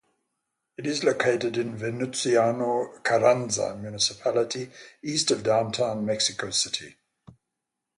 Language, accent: English, England English; Southern African (South Africa, Zimbabwe, Namibia)